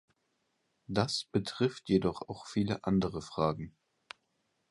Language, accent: German, Deutschland Deutsch; Hochdeutsch